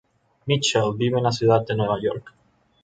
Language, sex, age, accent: Spanish, male, 19-29, Caribe: Cuba, Venezuela, Puerto Rico, República Dominicana, Panamá, Colombia caribeña, México caribeño, Costa del golfo de México